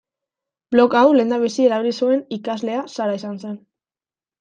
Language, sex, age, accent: Basque, female, 19-29, Mendebalekoa (Araba, Bizkaia, Gipuzkoako mendebaleko herri batzuk)